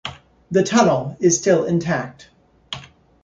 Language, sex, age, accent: English, male, 30-39, United States English